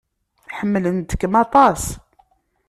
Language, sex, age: Kabyle, female, 30-39